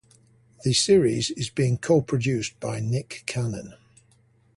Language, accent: English, England English